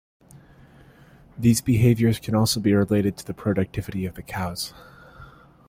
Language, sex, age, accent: English, male, 19-29, United States English